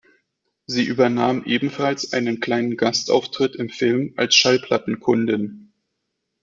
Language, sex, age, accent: German, male, 30-39, Deutschland Deutsch